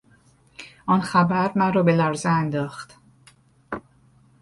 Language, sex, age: Persian, female, 40-49